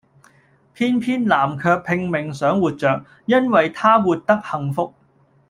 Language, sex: Cantonese, male